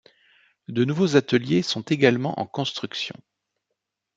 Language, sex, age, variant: French, male, under 19, Français de métropole